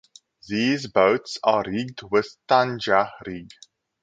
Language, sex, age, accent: English, male, 19-29, Southern African (South Africa, Zimbabwe, Namibia)